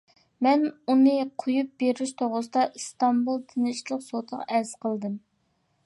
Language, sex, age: Uyghur, female, 19-29